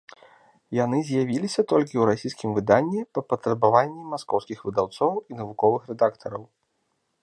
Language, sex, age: Belarusian, male, 30-39